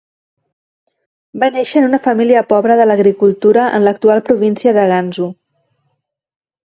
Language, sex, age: Catalan, female, 40-49